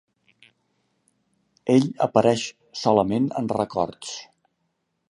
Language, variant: Catalan, Central